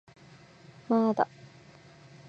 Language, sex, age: Japanese, female, 19-29